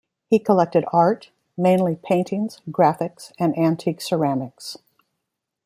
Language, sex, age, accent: English, female, 50-59, United States English